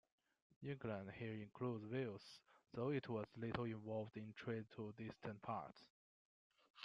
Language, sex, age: English, male, 30-39